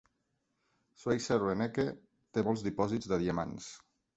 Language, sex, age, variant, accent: Catalan, male, 40-49, Central, gironí